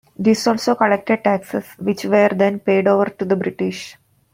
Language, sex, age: English, female, 40-49